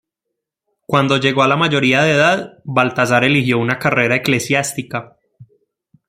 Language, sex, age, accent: Spanish, male, 19-29, Andino-Pacífico: Colombia, Perú, Ecuador, oeste de Bolivia y Venezuela andina